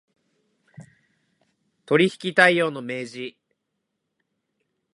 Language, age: Japanese, 19-29